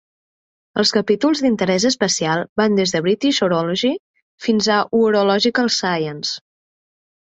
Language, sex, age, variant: Catalan, female, 19-29, Central